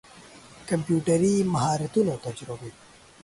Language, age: Pashto, under 19